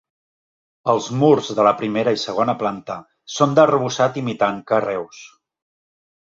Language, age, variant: Catalan, 40-49, Central